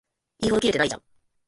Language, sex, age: Japanese, female, 19-29